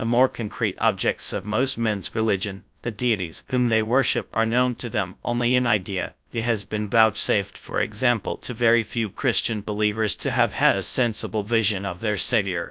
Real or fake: fake